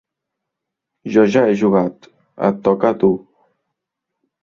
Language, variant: Catalan, Central